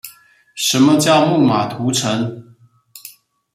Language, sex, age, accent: Chinese, male, 30-39, 出生地：彰化縣